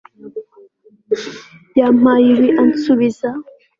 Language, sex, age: Kinyarwanda, female, 19-29